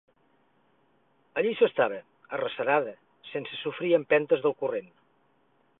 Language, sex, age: Catalan, male, 60-69